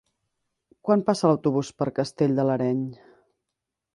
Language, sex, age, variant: Catalan, female, 30-39, Central